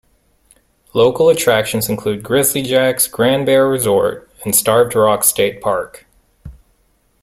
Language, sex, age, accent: English, male, 30-39, United States English